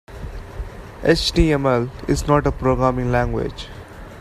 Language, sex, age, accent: English, male, 19-29, India and South Asia (India, Pakistan, Sri Lanka)